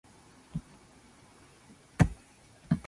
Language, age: Japanese, 19-29